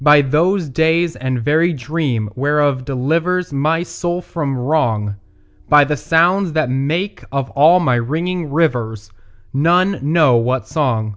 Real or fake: real